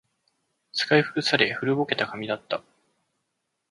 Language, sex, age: Japanese, male, 30-39